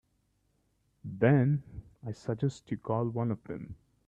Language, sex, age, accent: English, male, 19-29, India and South Asia (India, Pakistan, Sri Lanka)